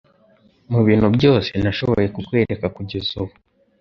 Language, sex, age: Kinyarwanda, male, under 19